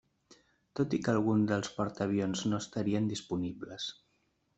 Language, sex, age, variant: Catalan, male, 19-29, Central